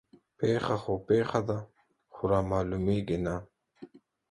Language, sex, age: Pashto, male, 40-49